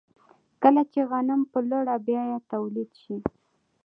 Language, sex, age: Pashto, female, 19-29